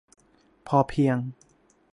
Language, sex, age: Thai, male, 19-29